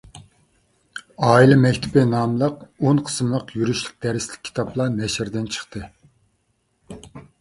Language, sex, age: Uyghur, male, 40-49